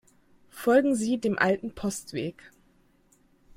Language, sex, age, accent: German, female, 19-29, Deutschland Deutsch